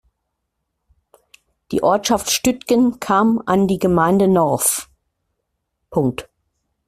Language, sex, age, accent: German, female, 50-59, Deutschland Deutsch